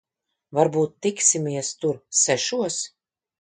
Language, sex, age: Latvian, female, 40-49